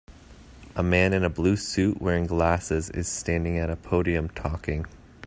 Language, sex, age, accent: English, male, 19-29, Canadian English